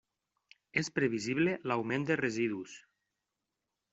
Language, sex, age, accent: Catalan, male, 40-49, valencià